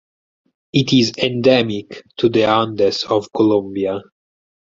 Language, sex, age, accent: English, male, 19-29, Italian